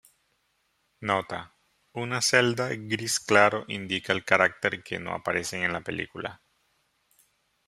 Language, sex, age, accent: Spanish, male, 30-39, Caribe: Cuba, Venezuela, Puerto Rico, República Dominicana, Panamá, Colombia caribeña, México caribeño, Costa del golfo de México